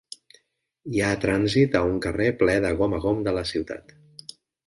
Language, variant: Catalan, Central